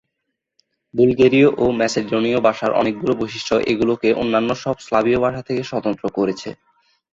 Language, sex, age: Bengali, male, 19-29